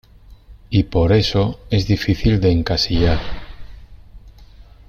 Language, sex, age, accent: Spanish, male, 50-59, España: Norte peninsular (Asturias, Castilla y León, Cantabria, País Vasco, Navarra, Aragón, La Rioja, Guadalajara, Cuenca)